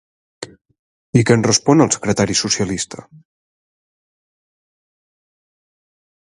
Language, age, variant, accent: Catalan, 30-39, Central, central; Garrotxi